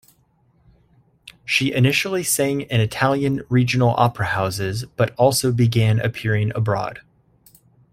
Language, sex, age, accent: English, male, 30-39, United States English